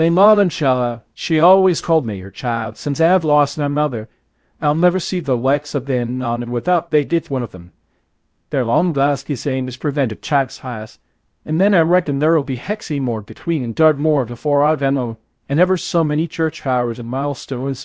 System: TTS, VITS